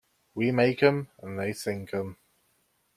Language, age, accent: English, 19-29, England English